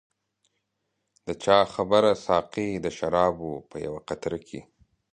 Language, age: Pashto, 30-39